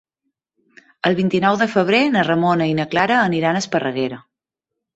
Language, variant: Catalan, Balear